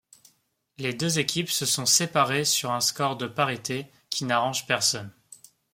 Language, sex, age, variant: French, male, 19-29, Français de métropole